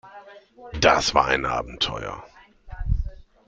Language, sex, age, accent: German, male, 30-39, Deutschland Deutsch